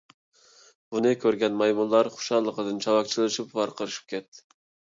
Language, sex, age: Uyghur, male, 19-29